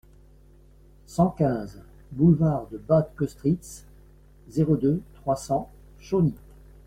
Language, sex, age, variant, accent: French, male, 60-69, Français d'Europe, Français de Belgique